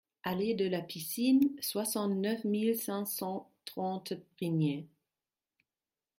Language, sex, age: French, female, 40-49